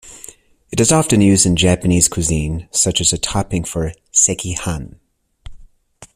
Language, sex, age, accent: English, male, 30-39, United States English